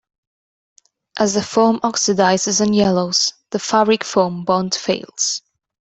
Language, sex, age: English, female, 19-29